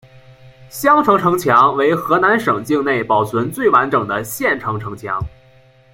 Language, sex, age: Chinese, male, under 19